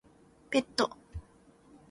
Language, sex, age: Japanese, female, 19-29